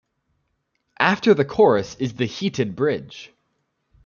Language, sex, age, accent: English, male, 19-29, United States English